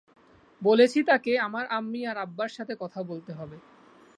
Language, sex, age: Bengali, male, under 19